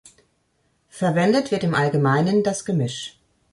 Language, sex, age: German, female, 40-49